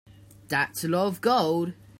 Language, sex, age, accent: English, male, under 19, England English